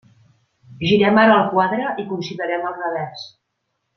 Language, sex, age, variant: Catalan, female, 50-59, Central